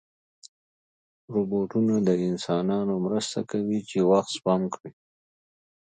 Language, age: Pashto, 30-39